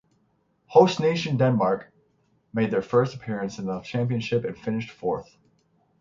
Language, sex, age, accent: English, male, 19-29, United States English